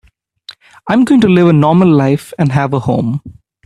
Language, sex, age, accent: English, male, 19-29, India and South Asia (India, Pakistan, Sri Lanka)